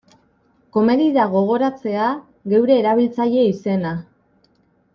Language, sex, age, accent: Basque, female, 30-39, Mendebalekoa (Araba, Bizkaia, Gipuzkoako mendebaleko herri batzuk)